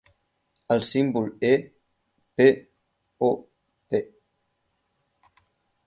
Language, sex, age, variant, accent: Catalan, male, 19-29, Central, Barceloní